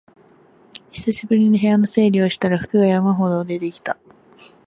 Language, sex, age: Japanese, female, under 19